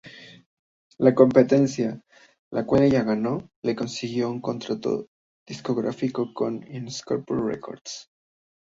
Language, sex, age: Spanish, male, 19-29